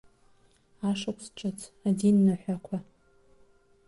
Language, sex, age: Abkhazian, female, under 19